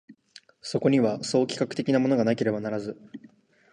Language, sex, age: Japanese, male, 19-29